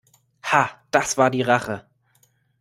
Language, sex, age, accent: German, male, 19-29, Deutschland Deutsch